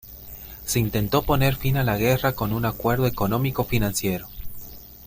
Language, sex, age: Spanish, male, 30-39